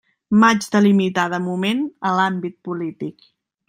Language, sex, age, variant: Catalan, female, 19-29, Central